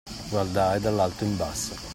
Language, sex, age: Italian, male, 50-59